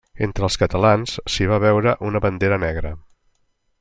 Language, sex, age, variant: Catalan, male, 50-59, Central